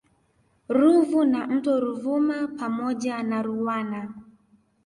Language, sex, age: Swahili, female, 19-29